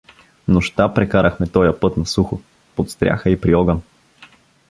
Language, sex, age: Bulgarian, male, 19-29